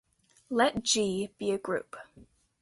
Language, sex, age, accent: English, female, under 19, United States English